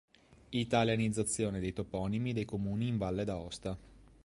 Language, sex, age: Italian, male, 30-39